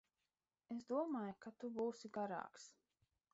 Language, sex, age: Latvian, female, 30-39